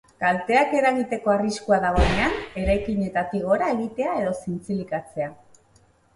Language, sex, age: Basque, female, 40-49